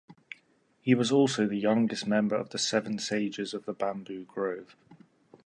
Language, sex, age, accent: English, male, 30-39, England English